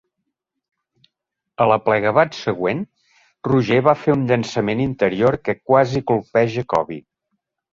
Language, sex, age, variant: Catalan, male, 50-59, Central